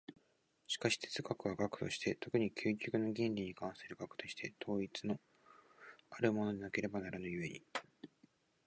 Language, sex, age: Japanese, male, 19-29